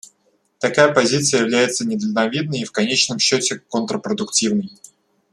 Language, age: Russian, 19-29